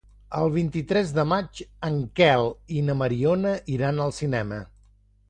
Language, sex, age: Catalan, male, 50-59